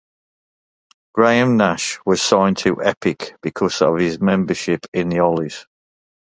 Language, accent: English, England English